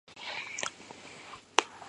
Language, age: Adamawa Fulfulde, 19-29